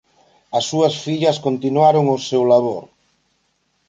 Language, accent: Galician, Normativo (estándar)